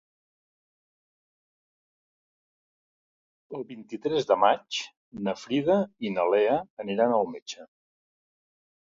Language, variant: Catalan, Central